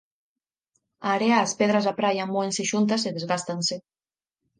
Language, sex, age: Galician, female, 19-29